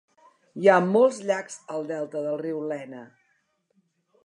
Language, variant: Catalan, Central